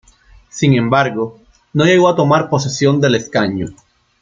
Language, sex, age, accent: Spanish, male, 19-29, Caribe: Cuba, Venezuela, Puerto Rico, República Dominicana, Panamá, Colombia caribeña, México caribeño, Costa del golfo de México